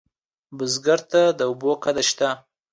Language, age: Pashto, under 19